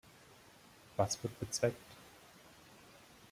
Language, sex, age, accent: German, male, 19-29, Deutschland Deutsch